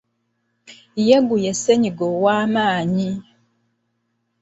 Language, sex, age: Ganda, female, 30-39